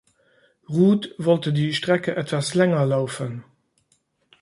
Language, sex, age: German, male, 40-49